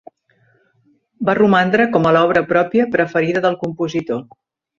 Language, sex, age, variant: Catalan, female, 60-69, Central